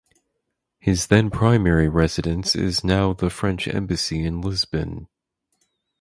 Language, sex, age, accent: English, male, 19-29, United States English